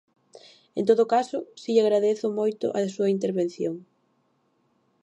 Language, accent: Galician, Oriental (común en zona oriental)